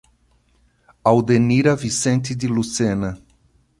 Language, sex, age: Portuguese, male, 60-69